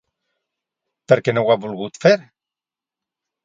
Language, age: Catalan, 60-69